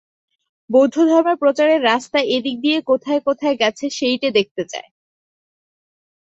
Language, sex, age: Bengali, female, 19-29